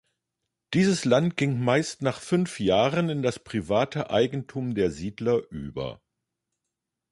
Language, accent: German, Deutschland Deutsch